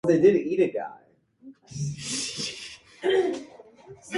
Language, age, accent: English, 19-29, United States English